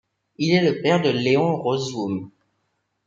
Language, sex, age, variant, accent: French, male, 19-29, Français des départements et régions d'outre-mer, Français de Guadeloupe